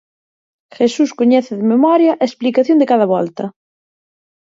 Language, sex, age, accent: Galician, female, 30-39, Central (gheada)